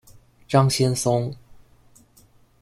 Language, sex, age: Chinese, male, 19-29